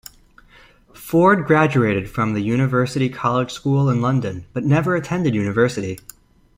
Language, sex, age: English, male, 19-29